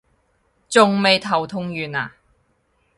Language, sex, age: Cantonese, female, 19-29